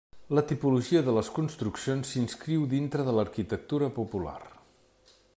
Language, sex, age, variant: Catalan, male, 50-59, Central